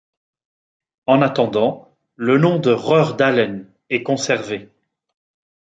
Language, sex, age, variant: French, male, 40-49, Français de métropole